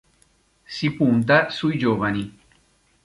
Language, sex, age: Italian, male, 50-59